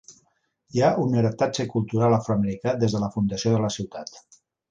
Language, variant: Catalan, Central